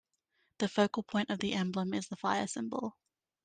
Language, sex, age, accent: English, female, 19-29, Australian English